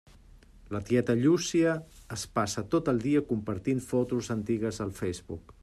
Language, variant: Catalan, Central